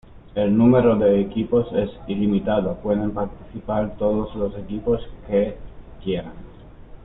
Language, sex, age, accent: Spanish, male, 30-39, España: Norte peninsular (Asturias, Castilla y León, Cantabria, País Vasco, Navarra, Aragón, La Rioja, Guadalajara, Cuenca)